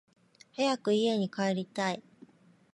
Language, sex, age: Japanese, female, 19-29